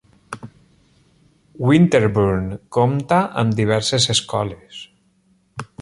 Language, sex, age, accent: Catalan, male, 30-39, valencià